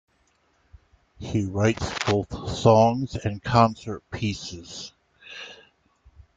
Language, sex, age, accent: English, male, 50-59, United States English